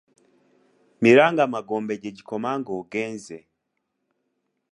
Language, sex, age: Ganda, male, 19-29